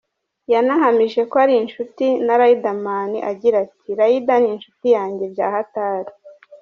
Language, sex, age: Kinyarwanda, male, 30-39